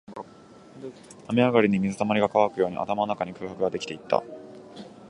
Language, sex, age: Japanese, male, 19-29